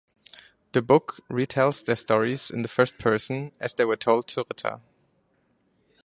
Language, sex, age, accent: English, male, 19-29, German English